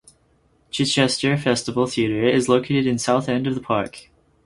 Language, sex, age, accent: English, male, 19-29, United States English